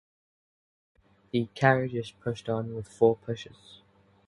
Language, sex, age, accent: English, male, 19-29, England English